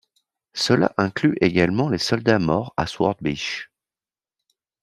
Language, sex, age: French, male, 40-49